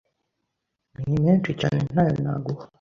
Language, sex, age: Kinyarwanda, male, under 19